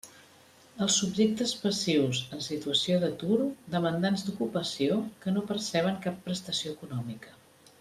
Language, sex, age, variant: Catalan, female, 50-59, Central